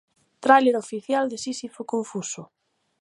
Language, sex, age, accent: Galician, female, 30-39, Central (gheada); Normativo (estándar)